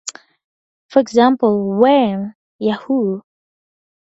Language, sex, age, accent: English, female, 19-29, Southern African (South Africa, Zimbabwe, Namibia)